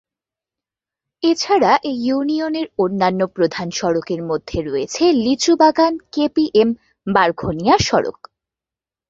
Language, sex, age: Bengali, female, under 19